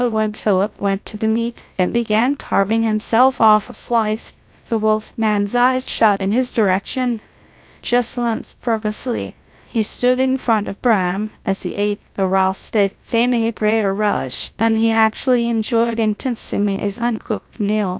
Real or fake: fake